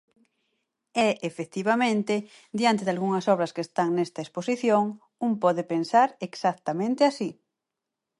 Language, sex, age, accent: Galician, female, 30-39, Oriental (común en zona oriental)